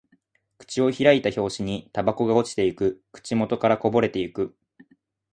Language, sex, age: Japanese, male, 19-29